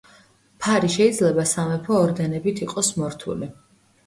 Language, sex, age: Georgian, female, 19-29